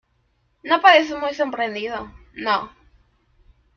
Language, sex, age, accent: Spanish, male, under 19, México